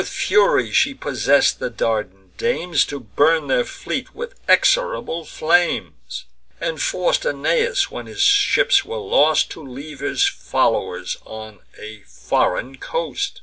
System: none